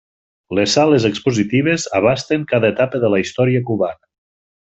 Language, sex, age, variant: Catalan, male, 40-49, Nord-Occidental